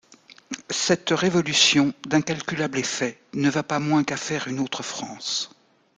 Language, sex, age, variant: French, female, 50-59, Français de métropole